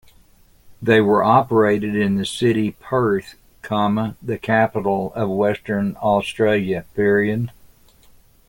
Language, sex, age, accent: English, male, 80-89, United States English